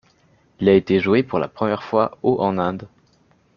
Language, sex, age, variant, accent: French, male, under 19, Français d'Europe, Français de Suisse